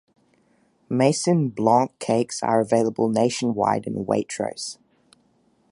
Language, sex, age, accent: English, male, under 19, Australian English